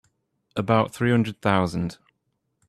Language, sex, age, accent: English, male, 19-29, England English